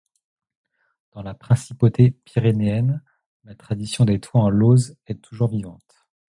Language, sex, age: French, male, 30-39